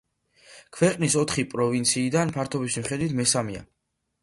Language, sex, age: Georgian, male, 19-29